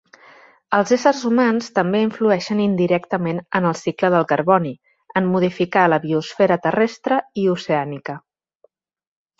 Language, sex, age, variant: Catalan, female, 30-39, Central